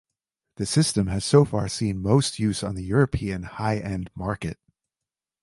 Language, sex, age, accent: English, male, 30-39, United States English